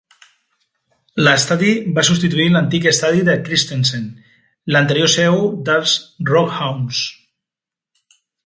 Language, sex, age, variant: Catalan, male, 50-59, Central